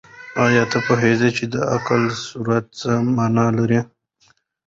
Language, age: Pashto, 19-29